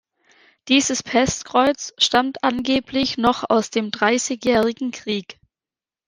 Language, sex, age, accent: German, female, 19-29, Deutschland Deutsch